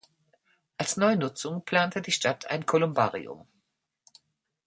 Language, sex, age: German, female, 60-69